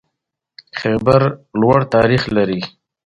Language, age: Pashto, 30-39